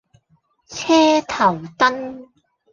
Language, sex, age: Cantonese, female, 30-39